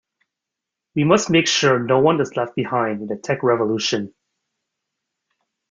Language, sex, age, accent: English, male, 30-39, Canadian English